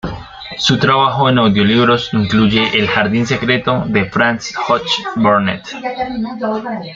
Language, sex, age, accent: Spanish, male, under 19, Andino-Pacífico: Colombia, Perú, Ecuador, oeste de Bolivia y Venezuela andina